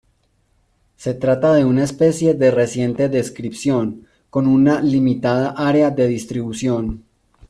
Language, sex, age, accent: Spanish, male, 30-39, Caribe: Cuba, Venezuela, Puerto Rico, República Dominicana, Panamá, Colombia caribeña, México caribeño, Costa del golfo de México